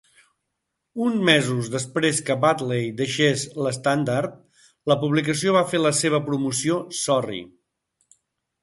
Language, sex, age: Catalan, male, 60-69